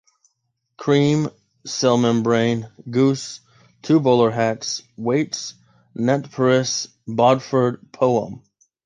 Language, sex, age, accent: English, male, 40-49, United States English